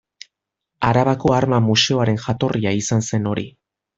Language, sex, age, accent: Basque, male, 30-39, Mendebalekoa (Araba, Bizkaia, Gipuzkoako mendebaleko herri batzuk)